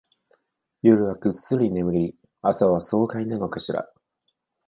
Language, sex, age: Japanese, male, 19-29